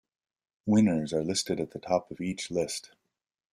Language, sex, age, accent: English, male, 40-49, Canadian English